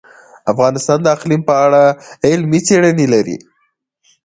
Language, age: Pashto, 19-29